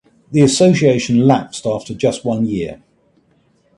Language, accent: English, England English